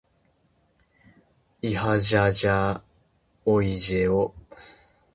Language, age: Japanese, 19-29